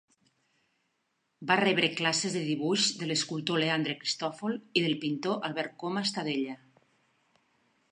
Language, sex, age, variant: Catalan, female, 40-49, Nord-Occidental